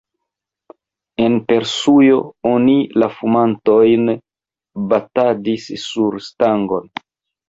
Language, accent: Esperanto, Internacia